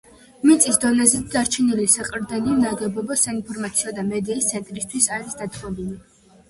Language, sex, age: Georgian, female, under 19